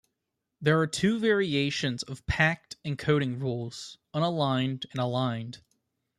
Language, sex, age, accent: English, male, under 19, United States English